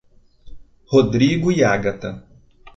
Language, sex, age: Portuguese, male, 50-59